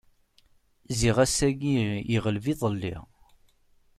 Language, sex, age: Kabyle, male, 30-39